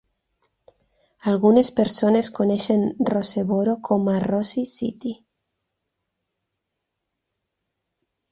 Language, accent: Catalan, central; nord-occidental